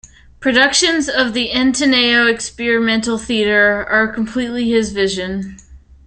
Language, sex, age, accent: English, female, 19-29, United States English